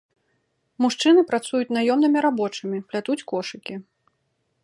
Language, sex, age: Belarusian, female, 30-39